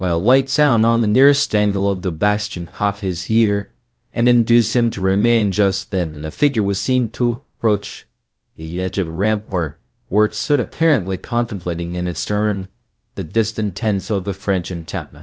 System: TTS, VITS